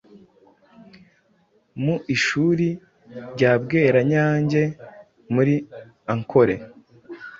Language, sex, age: Kinyarwanda, male, 19-29